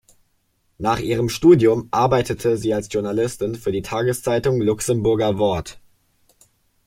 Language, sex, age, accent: German, male, under 19, Deutschland Deutsch